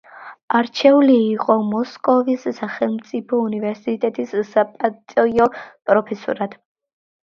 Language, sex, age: Georgian, female, under 19